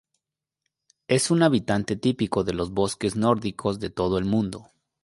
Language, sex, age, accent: Spanish, male, 19-29, México